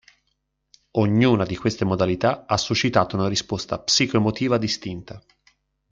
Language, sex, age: Italian, male, 19-29